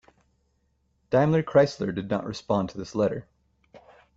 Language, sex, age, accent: English, male, 19-29, United States English